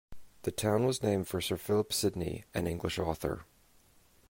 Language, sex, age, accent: English, male, 30-39, New Zealand English